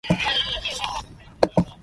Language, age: English, under 19